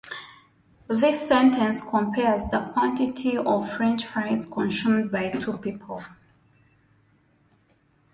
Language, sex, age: English, female, 19-29